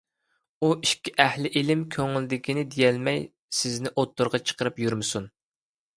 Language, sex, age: Uyghur, male, 30-39